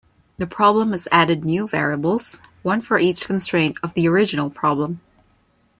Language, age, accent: English, 19-29, Filipino